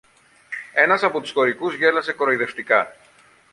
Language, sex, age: Greek, male, 40-49